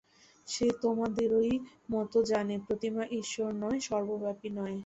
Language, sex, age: Bengali, female, 19-29